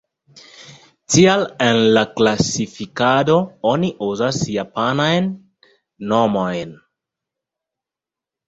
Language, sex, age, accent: Esperanto, male, 19-29, Internacia